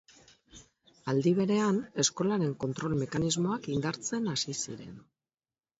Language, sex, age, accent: Basque, female, 50-59, Mendebalekoa (Araba, Bizkaia, Gipuzkoako mendebaleko herri batzuk)